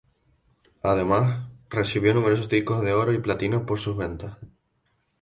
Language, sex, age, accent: Spanish, male, 19-29, España: Islas Canarias